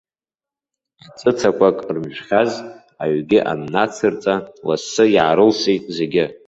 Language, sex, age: Abkhazian, male, under 19